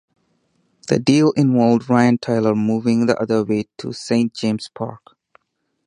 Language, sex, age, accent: English, male, 30-39, India and South Asia (India, Pakistan, Sri Lanka)